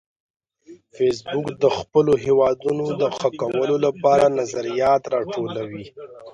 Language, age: Pashto, 19-29